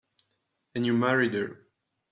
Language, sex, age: English, male, 19-29